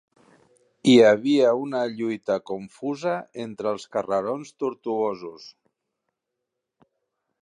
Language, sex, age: Catalan, male, 50-59